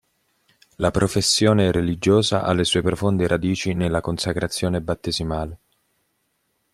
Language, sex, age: Italian, male, 30-39